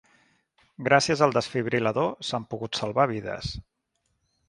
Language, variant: Catalan, Central